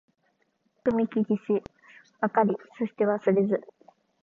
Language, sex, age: Japanese, female, under 19